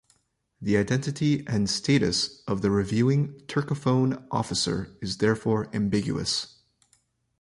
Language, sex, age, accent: English, male, 30-39, Canadian English